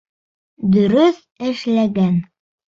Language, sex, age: Bashkir, male, under 19